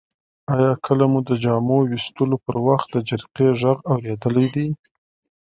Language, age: Pashto, 30-39